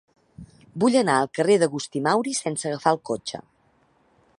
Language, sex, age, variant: Catalan, female, 40-49, Central